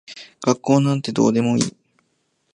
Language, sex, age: Japanese, male, 19-29